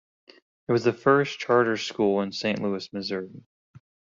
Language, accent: English, United States English